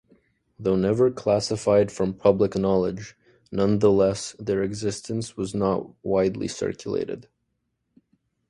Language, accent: English, Canadian English